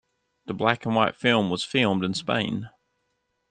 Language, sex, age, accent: English, male, 40-49, United States English